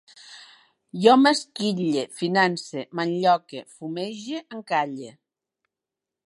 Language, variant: Catalan, Nord-Occidental